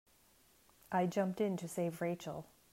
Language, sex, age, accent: English, female, 40-49, United States English